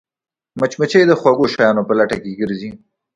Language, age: Pashto, 19-29